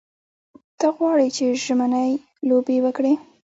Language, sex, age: Pashto, female, 19-29